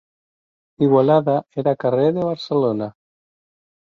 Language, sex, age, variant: Catalan, male, 60-69, Central